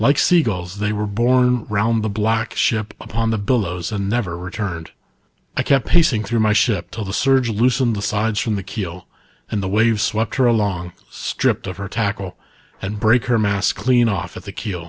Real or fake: real